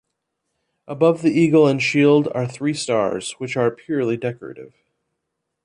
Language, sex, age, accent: English, male, 30-39, United States English